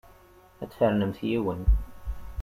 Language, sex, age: Kabyle, male, 19-29